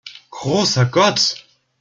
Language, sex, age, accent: German, male, under 19, Deutschland Deutsch